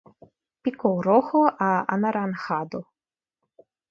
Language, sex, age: Spanish, female, 19-29